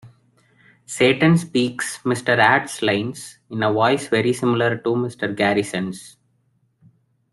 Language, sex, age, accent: English, male, 19-29, India and South Asia (India, Pakistan, Sri Lanka)